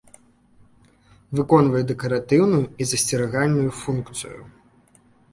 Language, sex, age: Belarusian, male, 19-29